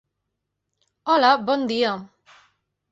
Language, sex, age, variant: Catalan, female, 19-29, Central